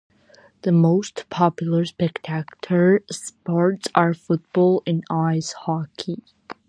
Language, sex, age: English, female, under 19